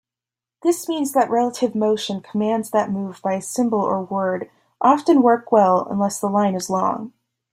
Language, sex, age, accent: English, female, under 19, United States English